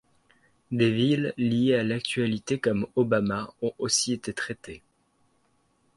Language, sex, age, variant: French, male, 19-29, Français de métropole